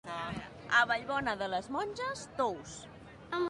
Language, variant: Catalan, Central